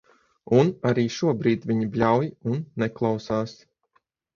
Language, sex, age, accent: Latvian, male, 30-39, Dzimtā valoda